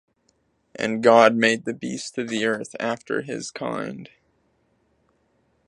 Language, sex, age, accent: English, male, 19-29, United States English